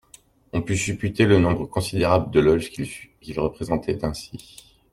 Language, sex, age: French, male, 30-39